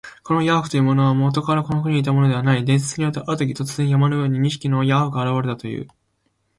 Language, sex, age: Japanese, male, 19-29